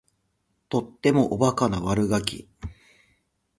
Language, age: Japanese, 30-39